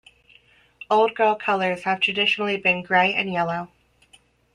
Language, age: English, 30-39